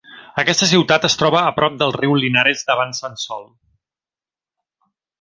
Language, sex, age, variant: Catalan, male, 40-49, Central